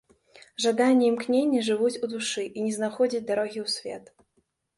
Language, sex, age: Belarusian, female, 19-29